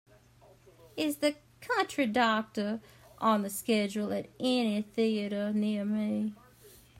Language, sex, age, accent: English, female, 30-39, United States English